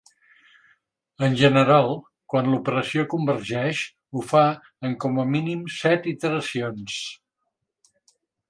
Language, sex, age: Catalan, male, 70-79